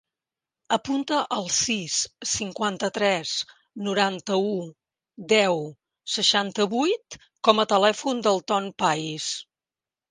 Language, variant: Catalan, Central